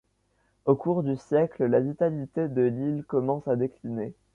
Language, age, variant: French, under 19, Français de métropole